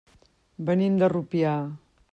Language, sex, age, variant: Catalan, female, 50-59, Central